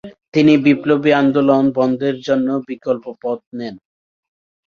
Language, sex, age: Bengali, male, 19-29